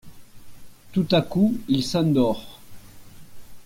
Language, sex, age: French, male, 60-69